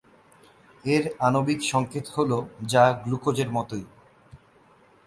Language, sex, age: Bengali, male, 30-39